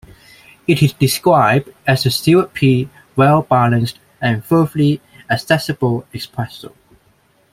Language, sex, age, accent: English, male, 19-29, Hong Kong English